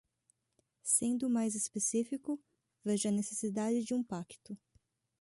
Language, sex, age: Portuguese, female, 30-39